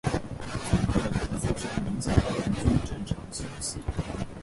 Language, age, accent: Chinese, 19-29, 出生地：上海市